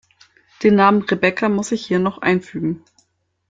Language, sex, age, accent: German, female, 19-29, Deutschland Deutsch